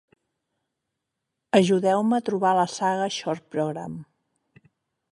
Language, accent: Catalan, central; nord-occidental